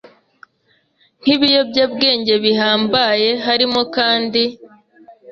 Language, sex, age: Kinyarwanda, female, 19-29